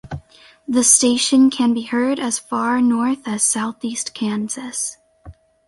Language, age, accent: English, under 19, United States English